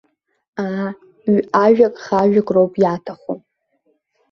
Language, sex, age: Abkhazian, female, under 19